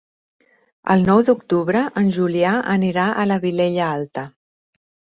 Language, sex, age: Catalan, female, 40-49